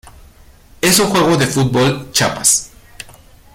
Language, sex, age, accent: Spanish, male, 19-29, México